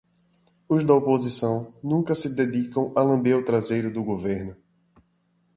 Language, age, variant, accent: Portuguese, 19-29, Portuguese (Brasil), Nordestino